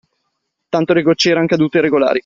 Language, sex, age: Italian, male, 19-29